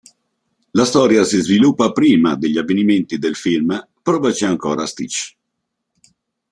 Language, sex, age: Italian, male, 50-59